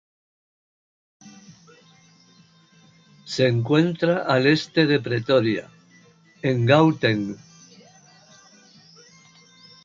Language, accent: Spanish, España: Centro-Sur peninsular (Madrid, Toledo, Castilla-La Mancha)